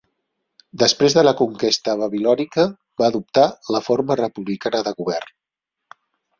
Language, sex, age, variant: Catalan, male, 40-49, Central